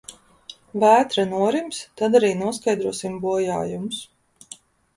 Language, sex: Latvian, female